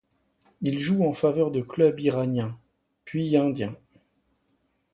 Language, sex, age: French, male, 30-39